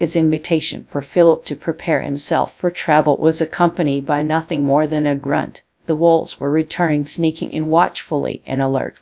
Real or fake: fake